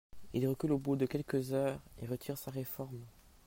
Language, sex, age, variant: French, male, under 19, Français de métropole